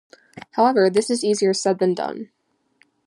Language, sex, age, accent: English, female, under 19, United States English